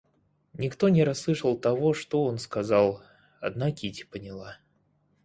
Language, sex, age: Russian, male, 30-39